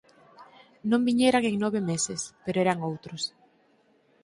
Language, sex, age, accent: Galician, female, under 19, Normativo (estándar)